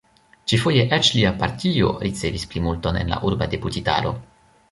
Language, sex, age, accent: Esperanto, male, 19-29, Internacia